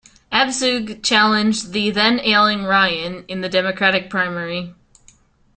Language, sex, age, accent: English, female, 19-29, United States English